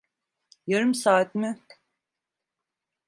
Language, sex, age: Turkish, female, 40-49